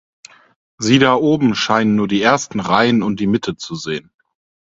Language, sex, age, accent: German, male, 19-29, Deutschland Deutsch